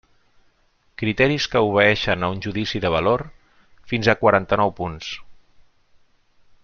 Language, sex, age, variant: Catalan, male, 40-49, Central